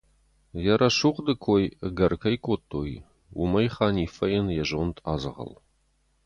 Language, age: Ossetic, 30-39